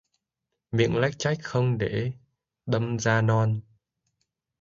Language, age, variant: Vietnamese, 19-29, Hà Nội